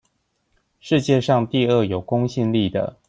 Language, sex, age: Chinese, male, 40-49